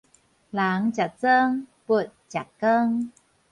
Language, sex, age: Min Nan Chinese, female, 40-49